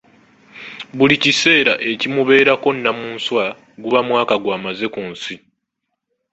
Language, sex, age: Ganda, male, 19-29